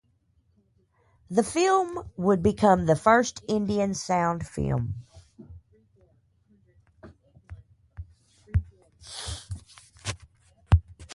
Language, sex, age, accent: English, female, 40-49, United States English